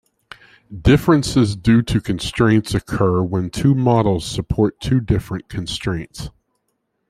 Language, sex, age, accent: English, male, 30-39, United States English